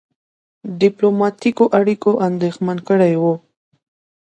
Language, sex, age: Pashto, female, 19-29